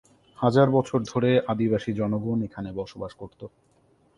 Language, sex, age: Bengali, male, 19-29